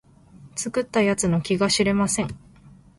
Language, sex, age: Japanese, female, 19-29